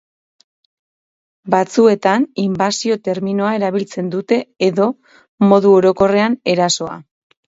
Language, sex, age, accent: Basque, female, 30-39, Mendebalekoa (Araba, Bizkaia, Gipuzkoako mendebaleko herri batzuk)